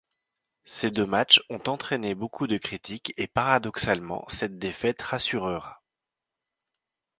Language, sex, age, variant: French, male, 40-49, Français de métropole